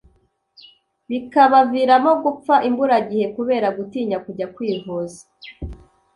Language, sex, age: Kinyarwanda, female, 19-29